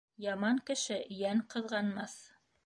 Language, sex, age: Bashkir, female, 50-59